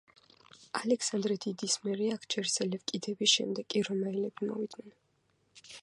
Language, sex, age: Georgian, female, 19-29